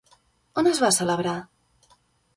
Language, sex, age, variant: Catalan, female, 30-39, Central